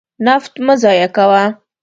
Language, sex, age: Pashto, female, 19-29